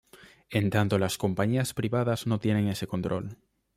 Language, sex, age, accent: Spanish, male, under 19, España: Norte peninsular (Asturias, Castilla y León, Cantabria, País Vasco, Navarra, Aragón, La Rioja, Guadalajara, Cuenca)